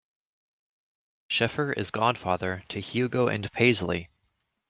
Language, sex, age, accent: English, male, 30-39, United States English